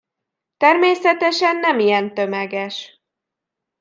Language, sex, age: Hungarian, female, 19-29